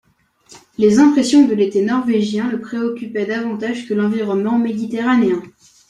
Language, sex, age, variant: French, male, under 19, Français de métropole